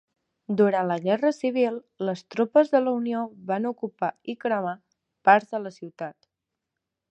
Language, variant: Catalan, Central